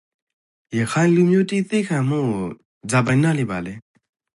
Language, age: Rakhine, 30-39